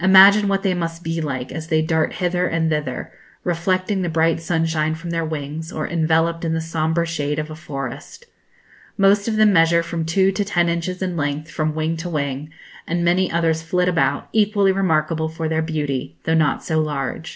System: none